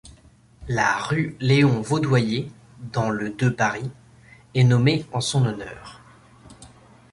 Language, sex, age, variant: French, male, 19-29, Français de métropole